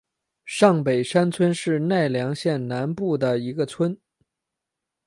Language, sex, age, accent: Chinese, male, 30-39, 出生地：北京市